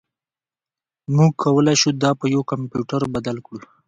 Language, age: Pashto, 19-29